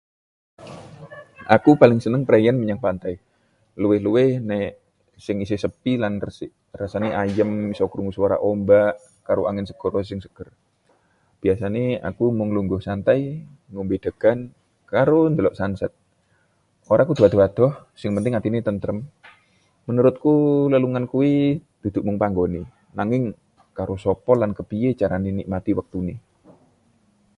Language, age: Javanese, 30-39